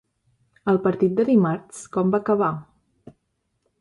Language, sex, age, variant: Catalan, female, 19-29, Central